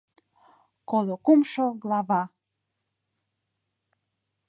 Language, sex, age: Mari, female, 19-29